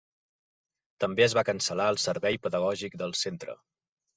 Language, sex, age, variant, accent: Catalan, male, 30-39, Central, central